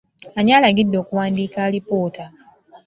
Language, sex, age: Ganda, female, 19-29